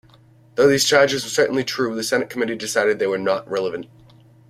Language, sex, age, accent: English, male, 30-39, United States English